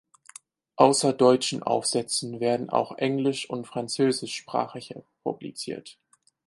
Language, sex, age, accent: German, male, 19-29, Deutschland Deutsch